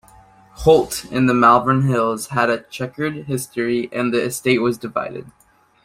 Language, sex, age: English, male, 19-29